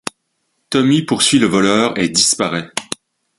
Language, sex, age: French, male, 60-69